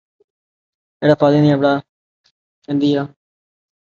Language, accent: English, United States English; Filipino; India and South Asia (India, Pakistan, Sri Lanka); West Indies and Bermuda (Bahamas, Bermuda, Jamaica, Trinidad)